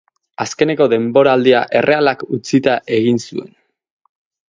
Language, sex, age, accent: Basque, male, 30-39, Erdialdekoa edo Nafarra (Gipuzkoa, Nafarroa)